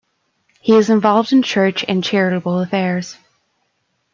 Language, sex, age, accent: English, female, 19-29, United States English